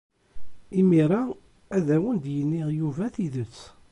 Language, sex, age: Kabyle, male, 30-39